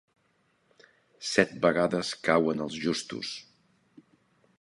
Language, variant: Catalan, Central